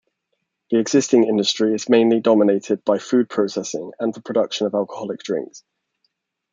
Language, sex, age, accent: English, male, 19-29, England English